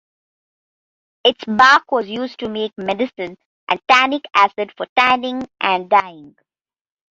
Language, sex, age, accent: English, female, 30-39, India and South Asia (India, Pakistan, Sri Lanka)